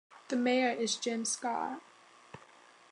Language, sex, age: English, female, 19-29